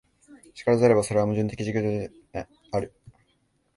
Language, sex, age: Japanese, male, 19-29